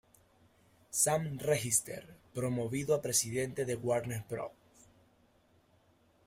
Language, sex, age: Spanish, male, 19-29